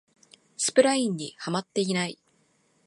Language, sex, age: Japanese, female, 19-29